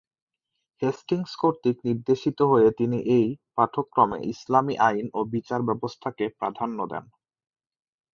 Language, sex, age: Bengali, male, 19-29